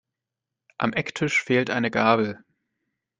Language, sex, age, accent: German, male, 19-29, Deutschland Deutsch